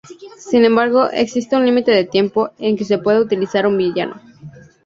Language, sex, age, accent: Spanish, female, 19-29, México